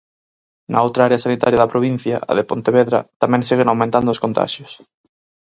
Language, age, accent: Galician, 19-29, Normativo (estándar)